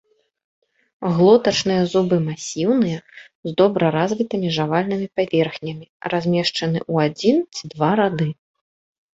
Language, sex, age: Belarusian, female, 30-39